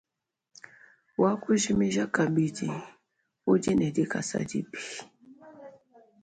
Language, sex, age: Luba-Lulua, female, 30-39